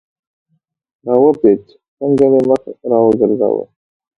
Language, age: Pashto, 19-29